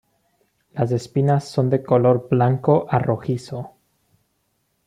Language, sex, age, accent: Spanish, male, 19-29, Andino-Pacífico: Colombia, Perú, Ecuador, oeste de Bolivia y Venezuela andina